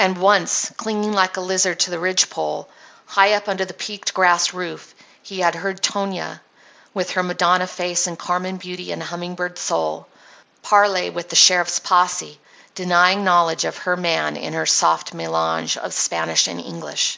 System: none